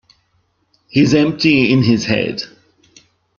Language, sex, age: English, male, 40-49